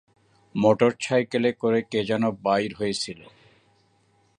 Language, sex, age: Bengali, male, 40-49